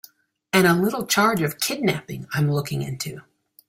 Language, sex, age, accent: English, female, 40-49, United States English